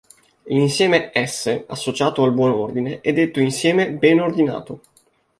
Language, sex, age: Italian, male, 19-29